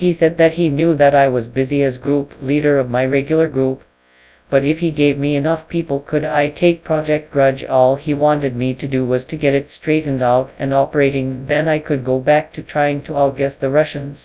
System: TTS, FastPitch